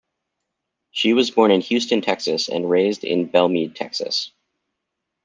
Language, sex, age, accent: English, male, 19-29, United States English